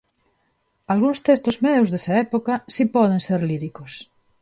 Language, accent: Galician, Neofalante